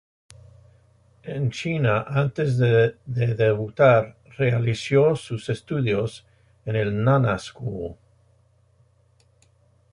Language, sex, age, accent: Spanish, male, 60-69, México